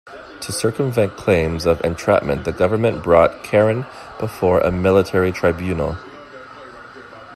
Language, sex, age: English, male, 30-39